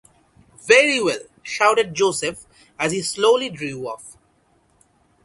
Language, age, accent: English, 19-29, India and South Asia (India, Pakistan, Sri Lanka)